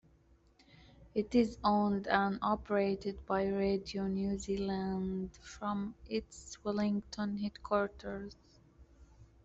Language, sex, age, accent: English, female, 19-29, United States English